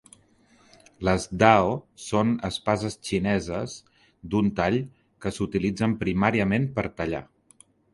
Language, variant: Catalan, Central